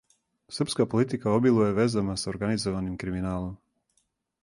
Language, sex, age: Serbian, male, 30-39